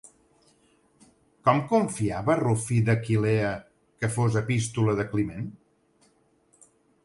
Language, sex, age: Catalan, male, 40-49